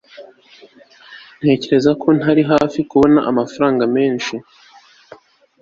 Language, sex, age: Kinyarwanda, male, 19-29